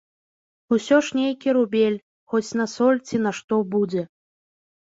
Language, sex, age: Belarusian, female, 19-29